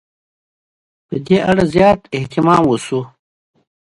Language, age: Pashto, 40-49